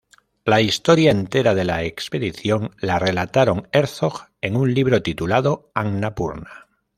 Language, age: Spanish, 30-39